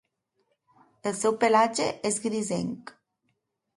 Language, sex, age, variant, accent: Catalan, female, 30-39, Nord-Occidental, nord-occidental